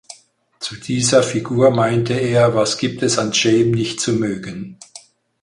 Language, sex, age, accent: German, male, 60-69, Deutschland Deutsch